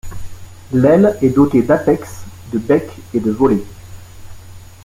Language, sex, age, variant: French, male, 40-49, Français de métropole